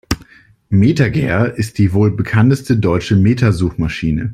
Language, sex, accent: German, male, Deutschland Deutsch